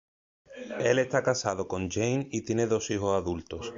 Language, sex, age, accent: Spanish, male, 19-29, España: Sur peninsular (Andalucia, Extremadura, Murcia)